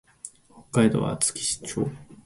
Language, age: Japanese, 19-29